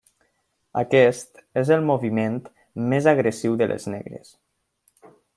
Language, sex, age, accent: Catalan, male, under 19, valencià